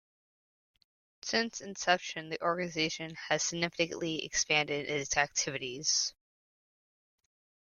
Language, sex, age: English, female, 19-29